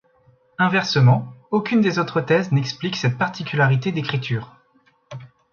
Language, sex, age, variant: French, male, 19-29, Français de métropole